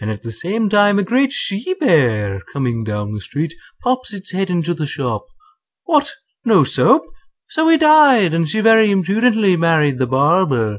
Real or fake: real